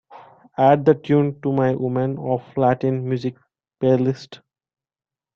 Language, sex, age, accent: English, male, 19-29, India and South Asia (India, Pakistan, Sri Lanka)